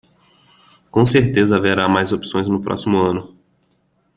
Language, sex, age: Portuguese, male, 19-29